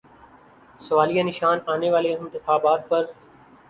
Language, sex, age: Urdu, male, 19-29